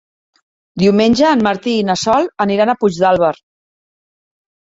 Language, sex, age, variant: Catalan, female, 40-49, Central